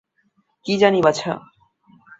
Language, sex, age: Bengali, male, 19-29